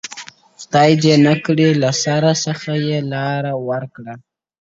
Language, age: Pashto, 19-29